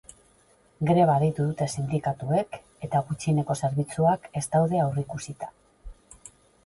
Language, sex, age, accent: Basque, female, 50-59, Mendebalekoa (Araba, Bizkaia, Gipuzkoako mendebaleko herri batzuk)